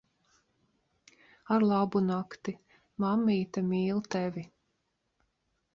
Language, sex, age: Latvian, female, 60-69